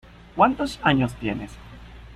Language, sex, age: Spanish, male, 30-39